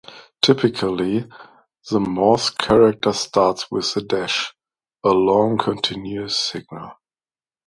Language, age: English, 30-39